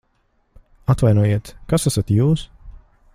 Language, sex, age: Latvian, male, 30-39